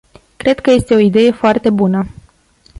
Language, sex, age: Romanian, female, 19-29